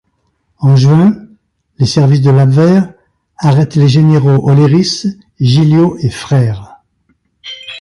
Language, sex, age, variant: French, male, 70-79, Français de métropole